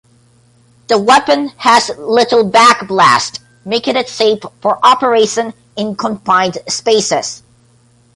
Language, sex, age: English, male, 19-29